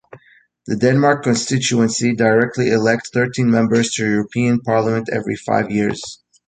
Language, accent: English, United States English